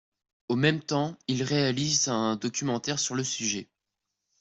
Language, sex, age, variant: French, male, under 19, Français de métropole